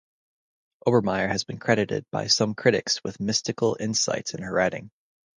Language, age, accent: English, 19-29, United States English